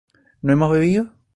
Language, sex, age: Spanish, male, 19-29